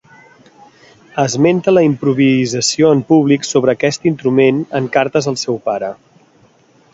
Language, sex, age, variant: Catalan, male, 40-49, Central